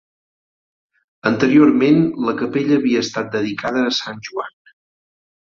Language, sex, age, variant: Catalan, male, 40-49, Central